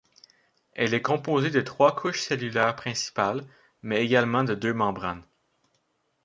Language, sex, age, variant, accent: French, male, 30-39, Français d'Amérique du Nord, Français du Canada